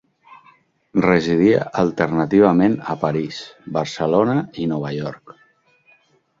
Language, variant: Catalan, Central